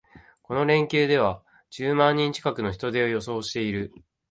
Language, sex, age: Japanese, male, 19-29